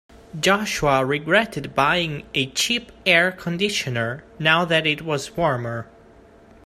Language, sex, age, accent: English, male, 19-29, United States English